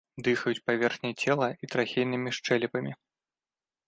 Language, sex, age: Belarusian, male, 19-29